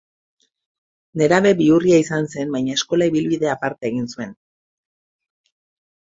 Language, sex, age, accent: Basque, female, 40-49, Erdialdekoa edo Nafarra (Gipuzkoa, Nafarroa)